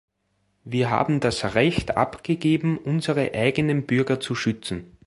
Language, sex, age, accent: German, male, 40-49, Österreichisches Deutsch